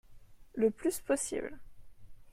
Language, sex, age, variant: French, female, 19-29, Français de métropole